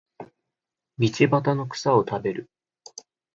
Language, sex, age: Japanese, male, 19-29